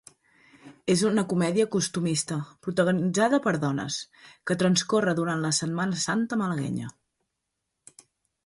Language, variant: Catalan, Central